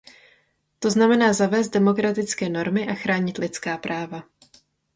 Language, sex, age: Czech, female, 19-29